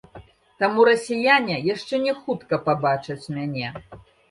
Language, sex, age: Belarusian, female, 60-69